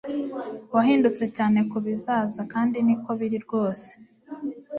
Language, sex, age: Kinyarwanda, female, 19-29